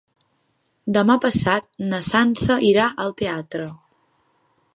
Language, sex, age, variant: Catalan, female, 19-29, Central